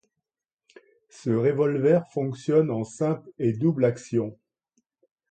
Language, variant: French, Français de métropole